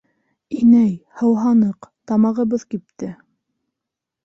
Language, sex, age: Bashkir, female, 19-29